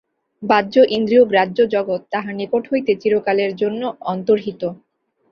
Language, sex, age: Bengali, female, 19-29